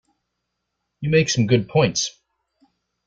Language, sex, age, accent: English, male, 19-29, United States English